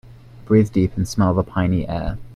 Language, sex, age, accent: English, male, 19-29, England English